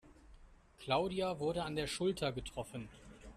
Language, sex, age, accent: German, male, 30-39, Deutschland Deutsch